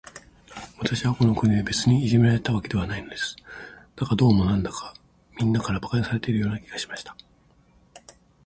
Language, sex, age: Japanese, male, 50-59